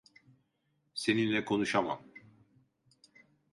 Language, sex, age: Turkish, male, 60-69